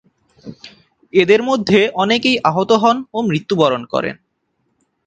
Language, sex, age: Bengali, male, 19-29